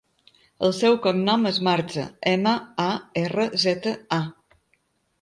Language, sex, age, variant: Catalan, female, 50-59, Balear